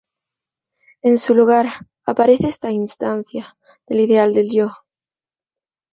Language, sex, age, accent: Spanish, female, under 19, España: Sur peninsular (Andalucia, Extremadura, Murcia)